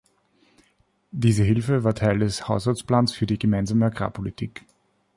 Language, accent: German, Österreichisches Deutsch